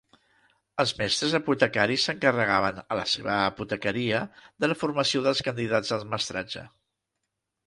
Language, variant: Catalan, Central